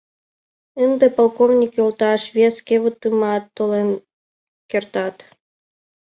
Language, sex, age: Mari, female, under 19